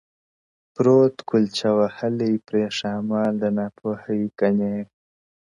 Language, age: Pashto, 19-29